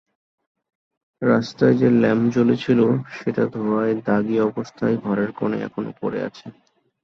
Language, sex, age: Bengali, male, 19-29